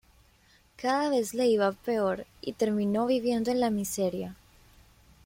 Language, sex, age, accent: Spanish, female, 19-29, América central